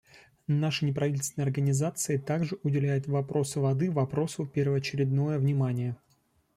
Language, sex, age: Russian, male, 30-39